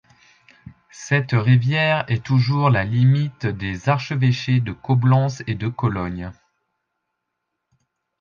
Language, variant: French, Français de métropole